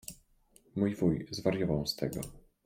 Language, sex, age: Polish, male, 19-29